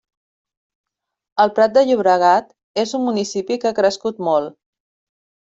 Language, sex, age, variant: Catalan, female, 40-49, Central